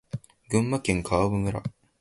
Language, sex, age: Japanese, male, under 19